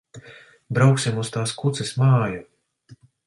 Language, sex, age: Latvian, male, 40-49